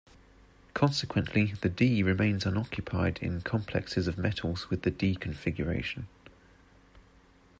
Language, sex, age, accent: English, male, 30-39, England English